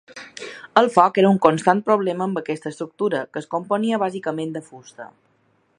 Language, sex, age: Catalan, female, 30-39